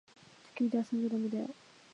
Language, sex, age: Japanese, female, 19-29